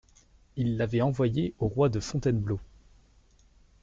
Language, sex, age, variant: French, male, 19-29, Français de métropole